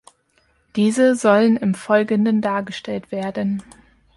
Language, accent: German, Deutschland Deutsch